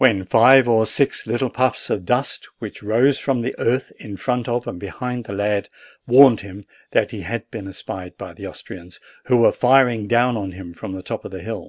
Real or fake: real